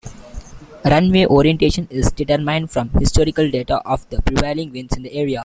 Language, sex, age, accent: English, male, 19-29, India and South Asia (India, Pakistan, Sri Lanka)